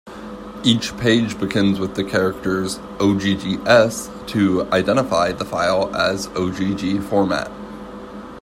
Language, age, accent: English, 19-29, United States English